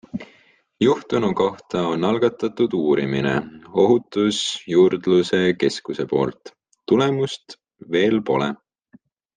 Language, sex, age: Estonian, male, 19-29